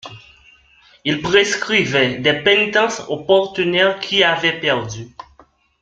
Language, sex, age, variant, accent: French, male, 19-29, Français d'Amérique du Nord, Français du Canada